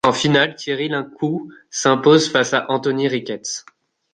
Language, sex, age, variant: French, male, 19-29, Français de métropole